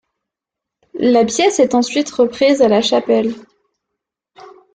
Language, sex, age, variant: French, female, under 19, Français de métropole